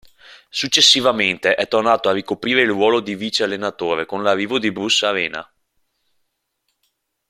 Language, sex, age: Italian, male, 30-39